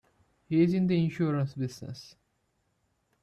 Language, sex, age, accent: English, male, 19-29, India and South Asia (India, Pakistan, Sri Lanka)